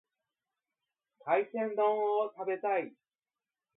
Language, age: Japanese, 30-39